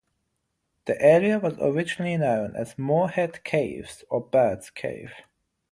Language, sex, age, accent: English, male, 19-29, England English